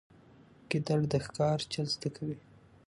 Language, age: Pashto, 19-29